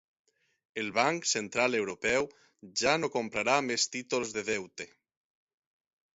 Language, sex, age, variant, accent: Catalan, male, 30-39, Valencià meridional, central; valencià